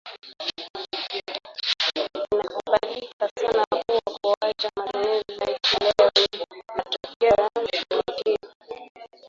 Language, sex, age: Swahili, female, 19-29